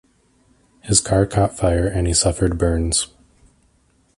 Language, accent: English, United States English